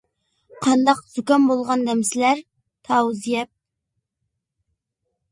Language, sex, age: Uyghur, female, under 19